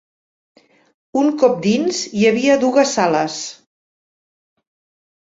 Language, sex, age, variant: Catalan, female, 50-59, Septentrional